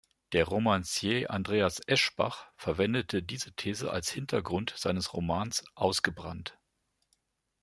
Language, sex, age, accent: German, male, 50-59, Deutschland Deutsch